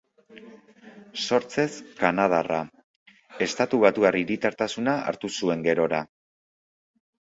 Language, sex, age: Basque, male, 19-29